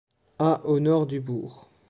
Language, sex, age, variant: French, male, under 19, Français de métropole